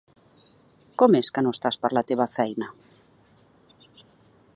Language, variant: Catalan, Central